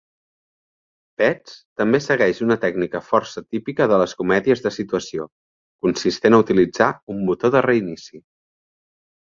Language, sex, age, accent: Catalan, male, 19-29, central; nord-occidental